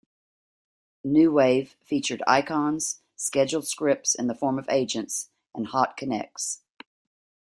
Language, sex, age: English, female, 60-69